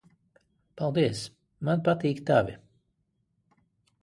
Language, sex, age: Latvian, male, 40-49